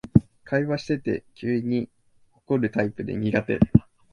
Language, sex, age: Japanese, male, 19-29